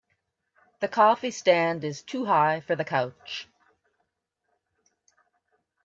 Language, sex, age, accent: English, female, 50-59, Canadian English